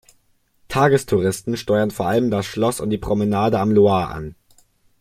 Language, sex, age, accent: German, male, under 19, Deutschland Deutsch